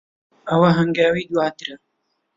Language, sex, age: Central Kurdish, male, 19-29